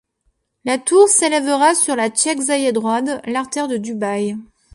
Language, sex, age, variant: French, female, 40-49, Français de métropole